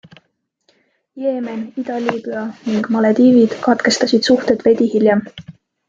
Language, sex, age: Estonian, female, 19-29